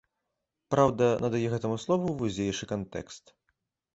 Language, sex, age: Belarusian, male, 19-29